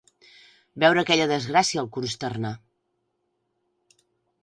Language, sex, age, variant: Catalan, female, 50-59, Central